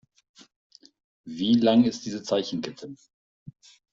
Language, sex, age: German, male, 50-59